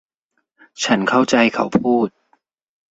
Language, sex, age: Thai, male, 19-29